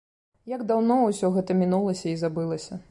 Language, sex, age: Belarusian, female, 30-39